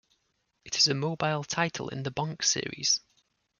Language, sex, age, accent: English, male, 30-39, England English